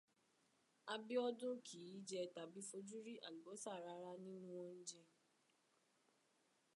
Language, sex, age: Yoruba, female, 19-29